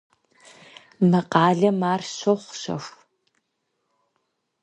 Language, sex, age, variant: Kabardian, female, 19-29, Адыгэбзэ (Къэбэрдей, Кирил, псоми зэдай)